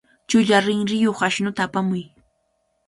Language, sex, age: Cajatambo North Lima Quechua, female, 19-29